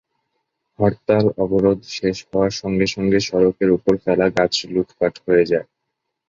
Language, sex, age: Bengali, male, 19-29